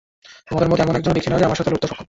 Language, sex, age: Bengali, male, 19-29